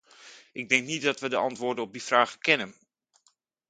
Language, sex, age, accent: Dutch, male, 40-49, Nederlands Nederlands